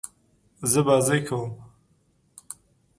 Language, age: Pashto, 30-39